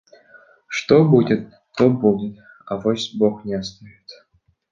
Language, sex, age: Russian, male, 19-29